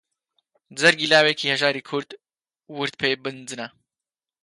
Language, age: Central Kurdish, 19-29